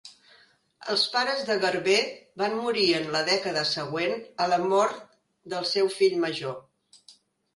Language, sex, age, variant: Catalan, female, 60-69, Central